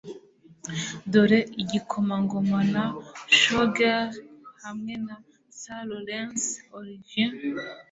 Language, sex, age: Kinyarwanda, female, 19-29